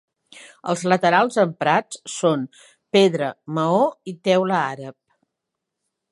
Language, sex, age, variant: Catalan, female, 60-69, Central